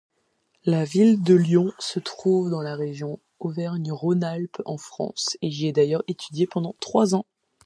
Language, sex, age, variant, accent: French, female, 30-39, Français de métropole, Français de l'est de la France